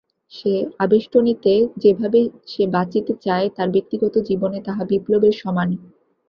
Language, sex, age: Bengali, female, 19-29